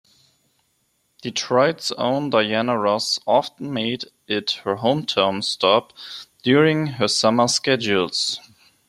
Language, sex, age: English, male, 19-29